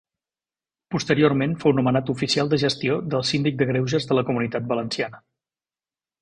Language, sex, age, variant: Catalan, male, 50-59, Central